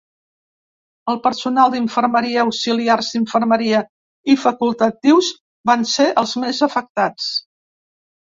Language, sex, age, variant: Catalan, female, 70-79, Central